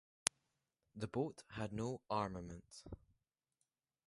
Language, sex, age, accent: English, male, under 19, Scottish English